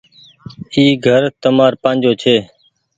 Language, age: Goaria, 19-29